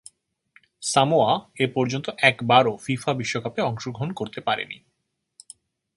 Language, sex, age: Bengali, male, 30-39